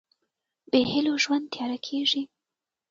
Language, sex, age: Pashto, female, 19-29